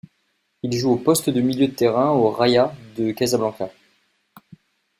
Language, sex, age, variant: French, male, 19-29, Français de métropole